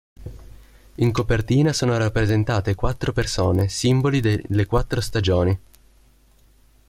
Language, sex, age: Italian, male, 19-29